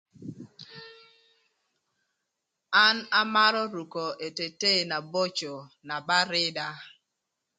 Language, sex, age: Thur, female, 30-39